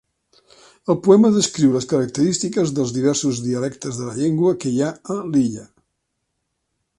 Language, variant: Catalan, Central